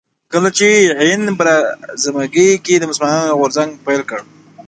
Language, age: Pashto, 30-39